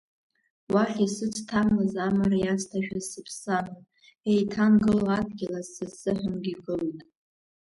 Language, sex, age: Abkhazian, female, under 19